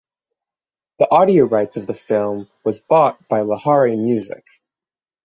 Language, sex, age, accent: English, male, under 19, United States English